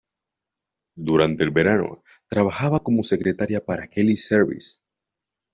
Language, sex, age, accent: Spanish, male, under 19, Andino-Pacífico: Colombia, Perú, Ecuador, oeste de Bolivia y Venezuela andina